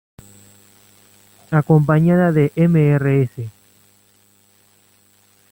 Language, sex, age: Spanish, male, 19-29